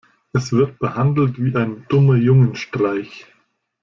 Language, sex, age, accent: German, male, 19-29, Deutschland Deutsch